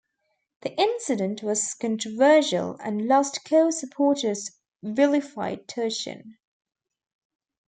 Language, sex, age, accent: English, female, 19-29, Australian English